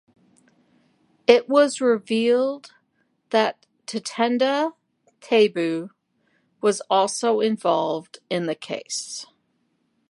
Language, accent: English, United States English